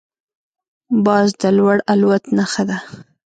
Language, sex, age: Pashto, female, 19-29